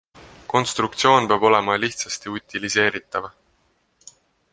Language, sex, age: Estonian, male, 19-29